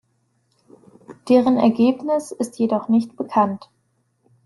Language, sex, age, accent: German, female, 19-29, Deutschland Deutsch